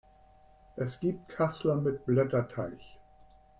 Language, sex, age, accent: German, male, 70-79, Deutschland Deutsch